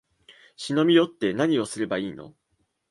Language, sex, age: Japanese, male, 19-29